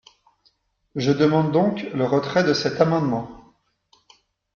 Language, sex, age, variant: French, male, 40-49, Français de métropole